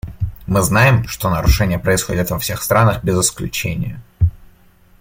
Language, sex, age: Russian, male, 19-29